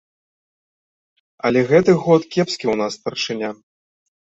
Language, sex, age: Belarusian, male, 30-39